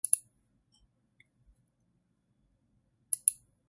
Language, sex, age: English, female, 50-59